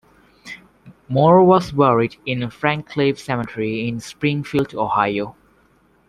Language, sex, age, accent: English, male, under 19, England English